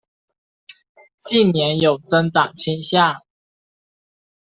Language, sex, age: Chinese, male, 19-29